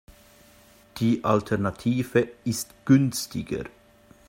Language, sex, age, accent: German, male, 30-39, Schweizerdeutsch